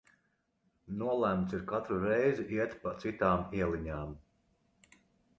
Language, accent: Latvian, Vidzemes